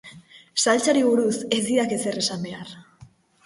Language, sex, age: Basque, female, under 19